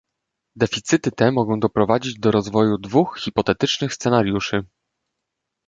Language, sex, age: Polish, male, 19-29